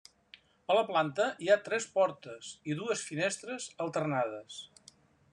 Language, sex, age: Catalan, male, 70-79